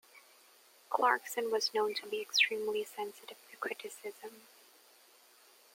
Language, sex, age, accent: English, female, 19-29, Filipino